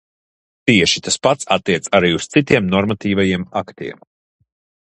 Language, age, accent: Latvian, 30-39, nav